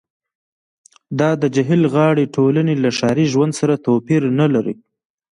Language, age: Pashto, 19-29